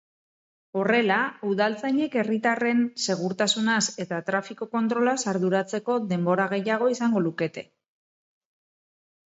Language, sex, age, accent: Basque, female, 40-49, Mendebalekoa (Araba, Bizkaia, Gipuzkoako mendebaleko herri batzuk)